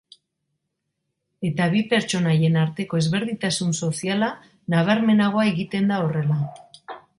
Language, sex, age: Basque, female, 40-49